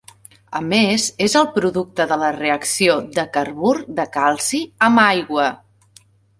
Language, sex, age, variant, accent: Catalan, female, 40-49, Central, central